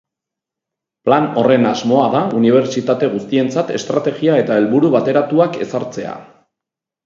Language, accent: Basque, Erdialdekoa edo Nafarra (Gipuzkoa, Nafarroa)